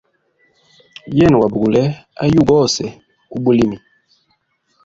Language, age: Hemba, 19-29